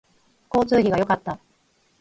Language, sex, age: Japanese, female, 40-49